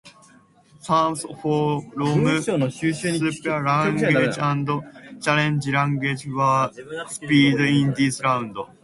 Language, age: English, under 19